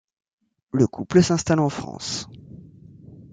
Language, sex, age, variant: French, male, 19-29, Français de métropole